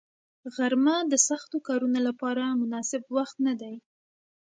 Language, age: Pashto, 19-29